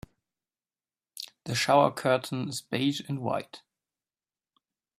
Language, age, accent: English, 19-29, United States English